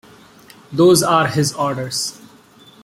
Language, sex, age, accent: English, male, 30-39, India and South Asia (India, Pakistan, Sri Lanka)